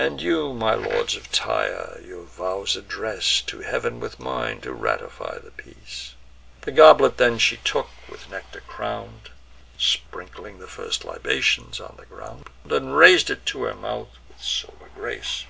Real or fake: real